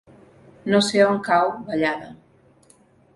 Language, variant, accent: Catalan, Central, central